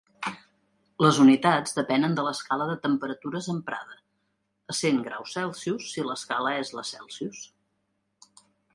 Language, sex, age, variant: Catalan, female, 60-69, Central